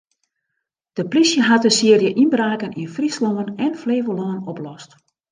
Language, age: Western Frisian, 60-69